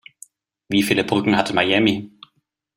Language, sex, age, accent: German, male, 30-39, Deutschland Deutsch